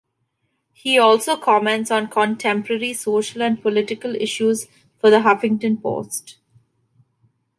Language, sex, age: English, female, 19-29